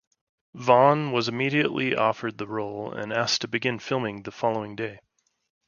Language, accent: English, United States English